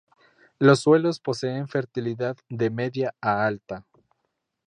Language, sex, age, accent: Spanish, male, 19-29, México